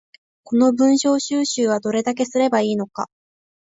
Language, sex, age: Japanese, female, under 19